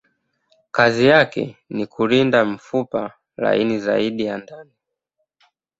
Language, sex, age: Swahili, male, 19-29